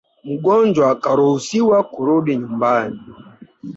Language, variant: Swahili, Kiswahili cha Bara ya Tanzania